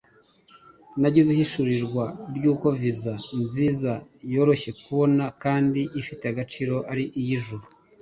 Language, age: Kinyarwanda, 30-39